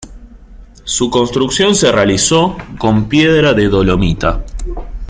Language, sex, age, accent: Spanish, male, 19-29, Rioplatense: Argentina, Uruguay, este de Bolivia, Paraguay